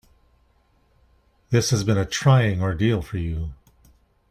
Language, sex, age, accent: English, male, 50-59, Canadian English